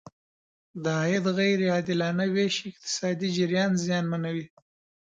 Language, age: Pashto, 30-39